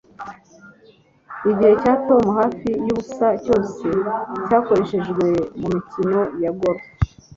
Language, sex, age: Kinyarwanda, female, 30-39